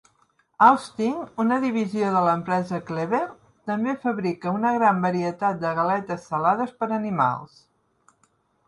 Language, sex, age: Catalan, female, 60-69